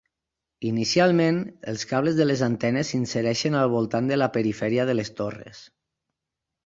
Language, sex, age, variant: Catalan, male, 30-39, Nord-Occidental